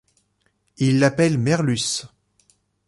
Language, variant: French, Français de métropole